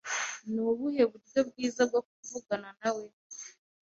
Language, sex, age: Kinyarwanda, female, 19-29